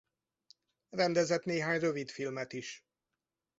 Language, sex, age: Hungarian, male, 60-69